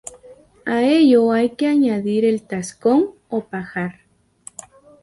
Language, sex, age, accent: Spanish, female, under 19, América central